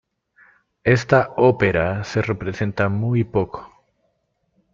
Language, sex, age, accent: Spanish, male, 19-29, América central